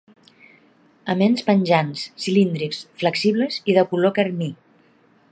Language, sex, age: Catalan, female, 40-49